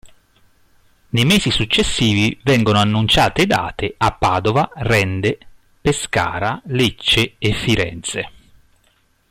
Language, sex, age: Italian, male, 40-49